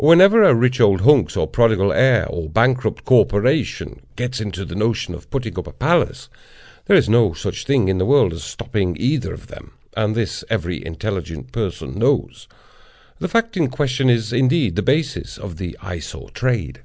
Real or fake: real